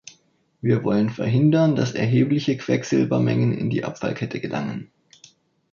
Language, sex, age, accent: German, male, 19-29, Deutschland Deutsch